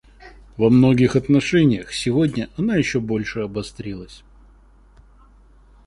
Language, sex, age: Russian, male, 19-29